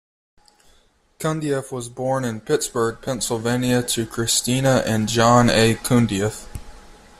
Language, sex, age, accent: English, male, 19-29, United States English